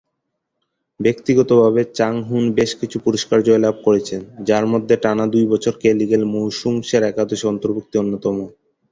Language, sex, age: Bengali, male, 19-29